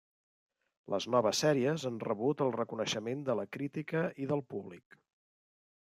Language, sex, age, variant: Catalan, male, 50-59, Central